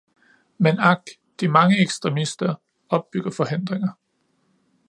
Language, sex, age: Danish, male, 30-39